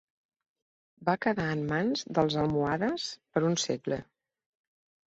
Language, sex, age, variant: Catalan, female, 40-49, Central